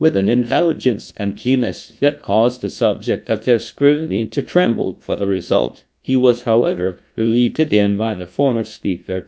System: TTS, GlowTTS